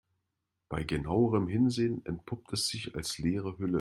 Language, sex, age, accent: German, male, 50-59, Deutschland Deutsch